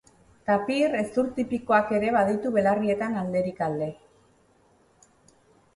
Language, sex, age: Basque, female, 40-49